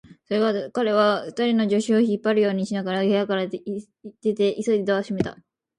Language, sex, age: Japanese, female, under 19